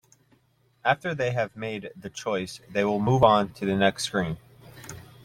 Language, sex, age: English, male, 19-29